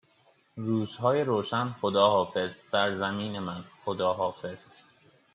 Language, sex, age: Persian, male, 19-29